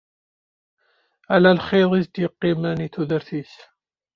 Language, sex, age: Kabyle, male, 40-49